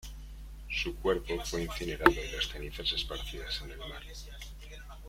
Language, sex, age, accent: Spanish, male, 40-49, España: Centro-Sur peninsular (Madrid, Toledo, Castilla-La Mancha)